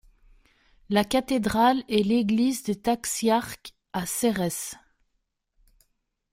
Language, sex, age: French, female, 30-39